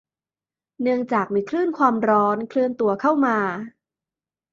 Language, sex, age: Thai, female, 19-29